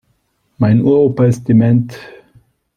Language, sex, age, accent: German, male, 19-29, Österreichisches Deutsch